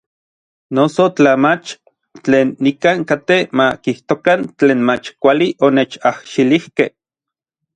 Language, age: Orizaba Nahuatl, 30-39